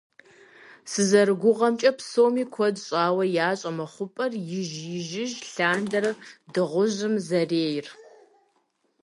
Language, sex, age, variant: Kabardian, female, 30-39, Адыгэбзэ (Къэбэрдей, Кирил, псоми зэдай)